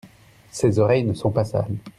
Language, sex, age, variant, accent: French, male, 30-39, Français d'Europe, Français de Belgique